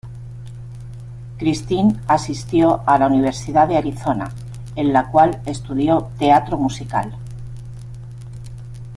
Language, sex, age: Spanish, female, 40-49